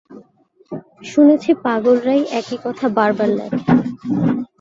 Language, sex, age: Bengali, female, 19-29